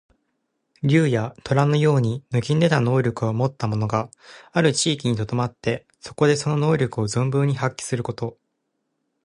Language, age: Japanese, 19-29